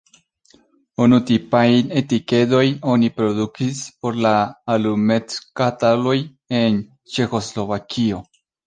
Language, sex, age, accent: Esperanto, male, 19-29, Internacia